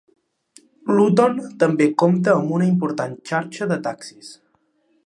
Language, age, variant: Catalan, under 19, Central